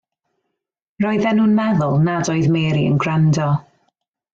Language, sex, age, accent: Welsh, female, 19-29, Y Deyrnas Unedig Cymraeg